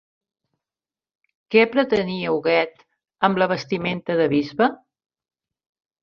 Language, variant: Catalan, Central